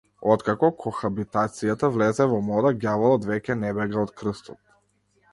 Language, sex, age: Macedonian, male, 19-29